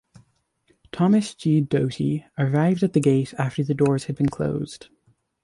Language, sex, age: English, male, under 19